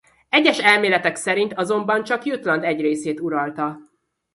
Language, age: Hungarian, 30-39